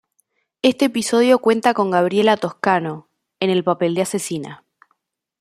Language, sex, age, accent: Spanish, female, under 19, Rioplatense: Argentina, Uruguay, este de Bolivia, Paraguay